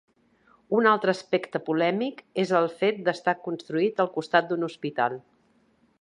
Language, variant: Catalan, Central